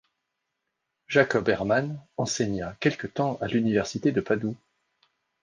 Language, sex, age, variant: French, male, 40-49, Français de métropole